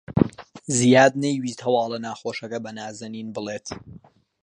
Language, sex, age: Central Kurdish, male, 19-29